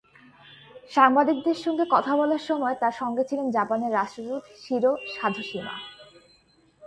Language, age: Bengali, 19-29